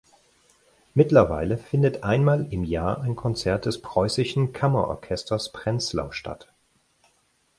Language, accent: German, Deutschland Deutsch